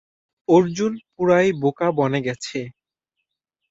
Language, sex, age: Bengali, male, 19-29